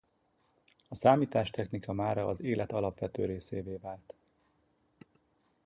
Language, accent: Hungarian, budapesti